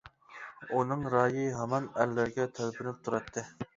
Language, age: Uyghur, 19-29